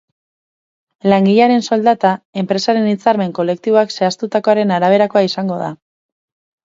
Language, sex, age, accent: Basque, female, 19-29, Mendebalekoa (Araba, Bizkaia, Gipuzkoako mendebaleko herri batzuk)